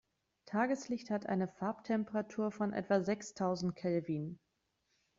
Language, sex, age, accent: German, female, 30-39, Deutschland Deutsch